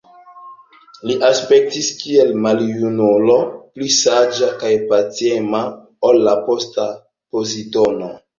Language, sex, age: Esperanto, male, 19-29